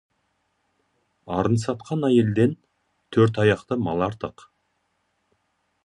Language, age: Kazakh, 40-49